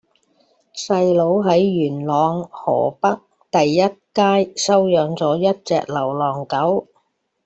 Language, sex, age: Cantonese, female, 70-79